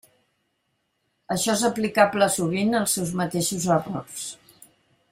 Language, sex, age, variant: Catalan, female, 60-69, Central